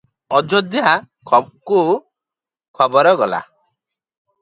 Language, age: Odia, 50-59